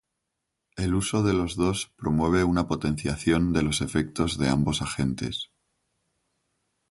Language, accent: Spanish, España: Centro-Sur peninsular (Madrid, Toledo, Castilla-La Mancha)